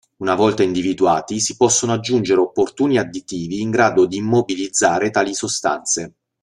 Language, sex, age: Italian, male, 30-39